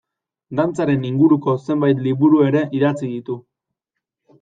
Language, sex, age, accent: Basque, male, 19-29, Erdialdekoa edo Nafarra (Gipuzkoa, Nafarroa)